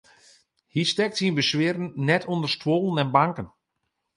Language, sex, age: Western Frisian, male, 30-39